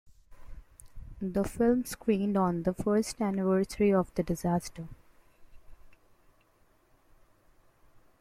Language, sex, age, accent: English, female, 19-29, India and South Asia (India, Pakistan, Sri Lanka)